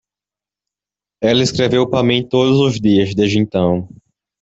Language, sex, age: Portuguese, male, under 19